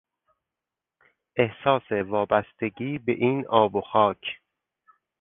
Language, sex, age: Persian, male, 30-39